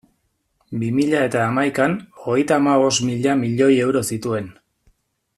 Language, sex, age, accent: Basque, male, 40-49, Erdialdekoa edo Nafarra (Gipuzkoa, Nafarroa)